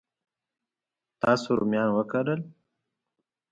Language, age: Pashto, 19-29